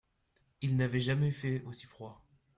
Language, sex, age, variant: French, male, under 19, Français de métropole